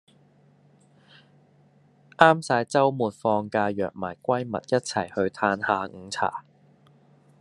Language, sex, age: Cantonese, male, 30-39